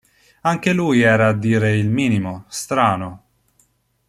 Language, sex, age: Italian, male, 19-29